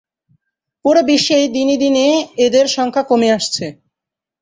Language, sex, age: Bengali, male, 19-29